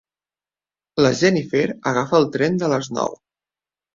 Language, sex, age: Catalan, male, 30-39